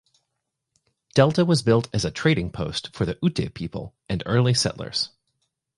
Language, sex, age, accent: English, male, 30-39, United States English